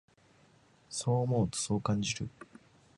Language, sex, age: Japanese, male, 19-29